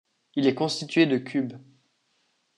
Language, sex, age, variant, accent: French, male, under 19, Français d'Europe, Français de Suisse